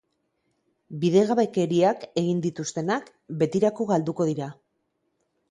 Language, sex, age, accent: Basque, female, 40-49, Mendebalekoa (Araba, Bizkaia, Gipuzkoako mendebaleko herri batzuk)